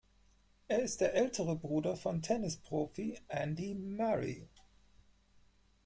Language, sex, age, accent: German, male, 40-49, Deutschland Deutsch